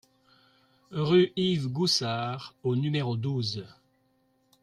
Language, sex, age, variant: French, male, 40-49, Français de métropole